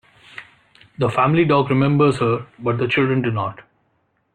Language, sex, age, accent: English, male, 30-39, India and South Asia (India, Pakistan, Sri Lanka)